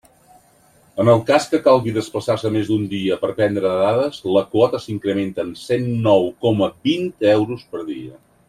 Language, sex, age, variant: Catalan, male, 60-69, Central